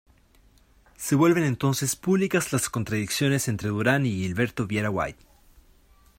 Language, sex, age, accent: Spanish, male, 19-29, Chileno: Chile, Cuyo